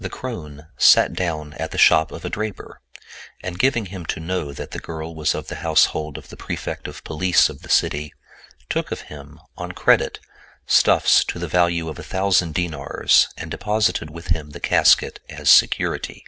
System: none